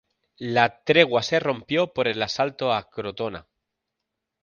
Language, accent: Spanish, España: Sur peninsular (Andalucia, Extremadura, Murcia)